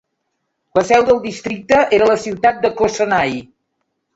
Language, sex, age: Catalan, female, 60-69